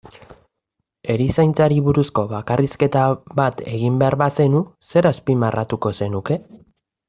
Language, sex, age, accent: Basque, male, 30-39, Mendebalekoa (Araba, Bizkaia, Gipuzkoako mendebaleko herri batzuk)